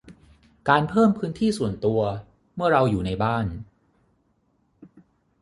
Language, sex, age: Thai, male, 40-49